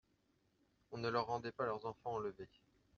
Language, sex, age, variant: French, male, 30-39, Français de métropole